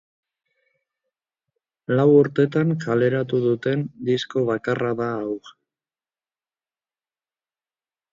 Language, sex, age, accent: Basque, female, 50-59, Mendebalekoa (Araba, Bizkaia, Gipuzkoako mendebaleko herri batzuk)